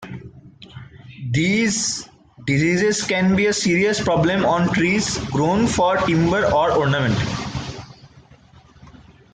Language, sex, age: English, male, 19-29